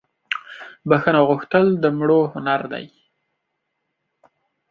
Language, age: Pashto, under 19